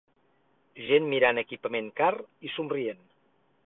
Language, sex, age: Catalan, male, 60-69